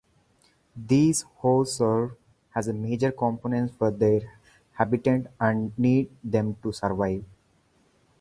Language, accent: English, India and South Asia (India, Pakistan, Sri Lanka)